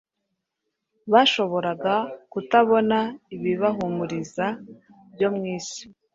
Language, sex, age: Kinyarwanda, female, 30-39